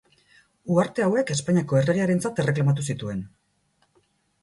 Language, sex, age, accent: Basque, female, 40-49, Erdialdekoa edo Nafarra (Gipuzkoa, Nafarroa)